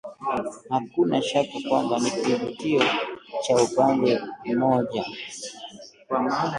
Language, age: Swahili, 19-29